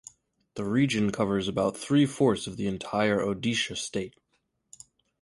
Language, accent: English, United States English